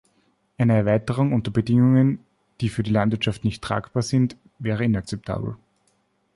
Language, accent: German, Österreichisches Deutsch